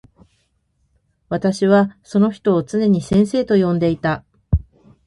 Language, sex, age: Japanese, female, 40-49